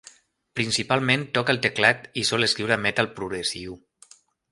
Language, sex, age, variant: Catalan, male, 40-49, Central